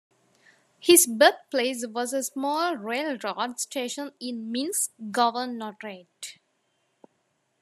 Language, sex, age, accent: English, female, 19-29, India and South Asia (India, Pakistan, Sri Lanka)